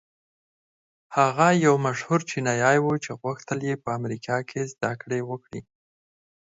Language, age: Pashto, 30-39